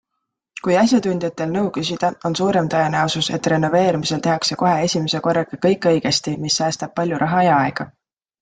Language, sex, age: Estonian, female, 19-29